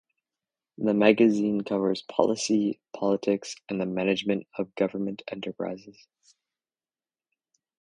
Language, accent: English, United States English; Canadian English